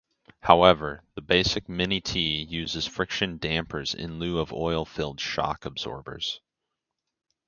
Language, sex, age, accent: English, male, 19-29, United States English